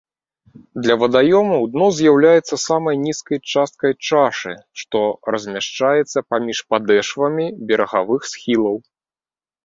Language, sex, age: Belarusian, male, 30-39